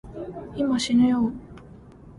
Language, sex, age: Japanese, female, 19-29